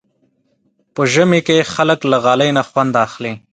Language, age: Pashto, 19-29